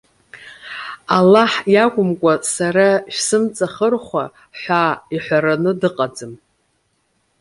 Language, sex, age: Abkhazian, female, 40-49